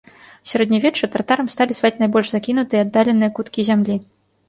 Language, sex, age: Belarusian, female, 30-39